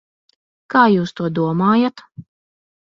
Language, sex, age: Latvian, female, 19-29